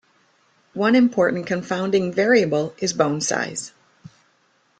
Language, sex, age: English, female, 60-69